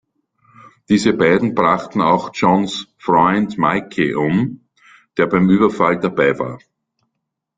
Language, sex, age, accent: German, male, 50-59, Österreichisches Deutsch